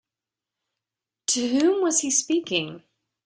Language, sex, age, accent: English, female, 50-59, United States English